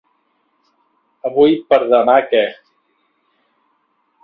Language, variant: Catalan, Central